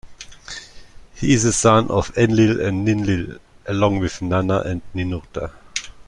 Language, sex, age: English, male, 30-39